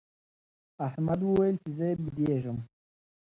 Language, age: Pashto, 19-29